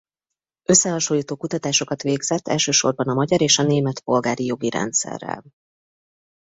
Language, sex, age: Hungarian, female, 30-39